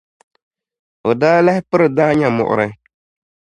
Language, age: Dagbani, 19-29